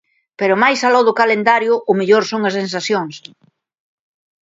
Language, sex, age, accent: Galician, female, 60-69, Normativo (estándar)